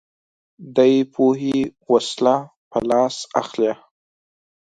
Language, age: Pashto, 19-29